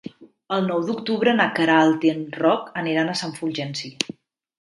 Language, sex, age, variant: Catalan, female, 40-49, Central